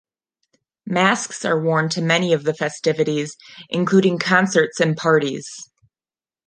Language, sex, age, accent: English, female, 30-39, United States English